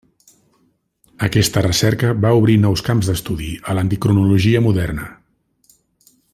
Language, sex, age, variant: Catalan, male, 40-49, Central